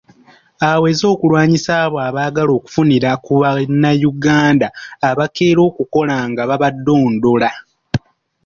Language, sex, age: Ganda, male, under 19